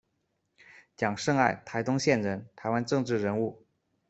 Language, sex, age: Chinese, male, 30-39